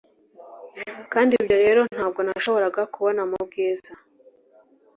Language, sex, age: Kinyarwanda, female, 19-29